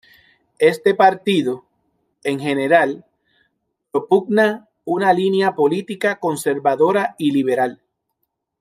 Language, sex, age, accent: Spanish, male, 40-49, Caribe: Cuba, Venezuela, Puerto Rico, República Dominicana, Panamá, Colombia caribeña, México caribeño, Costa del golfo de México